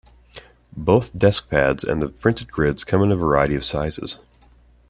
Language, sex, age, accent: English, male, 19-29, United States English